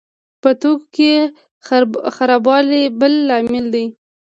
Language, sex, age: Pashto, female, 19-29